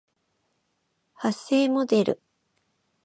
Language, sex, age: Japanese, female, 40-49